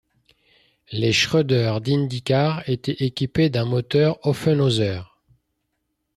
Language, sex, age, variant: French, male, 50-59, Français de métropole